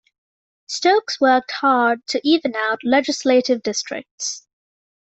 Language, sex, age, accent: English, female, 19-29, England English